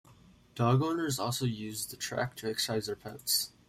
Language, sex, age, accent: English, male, under 19, United States English